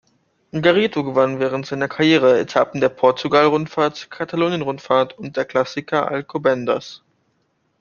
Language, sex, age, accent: German, male, under 19, Deutschland Deutsch